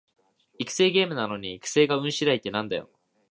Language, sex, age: Japanese, male, 19-29